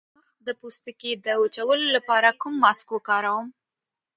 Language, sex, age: Pashto, female, under 19